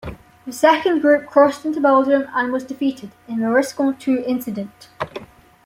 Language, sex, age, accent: English, female, under 19, England English